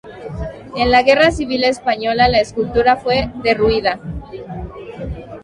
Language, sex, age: Spanish, female, 30-39